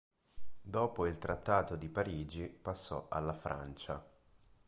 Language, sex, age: Italian, male, 19-29